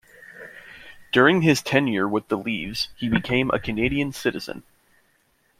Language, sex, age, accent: English, male, 19-29, United States English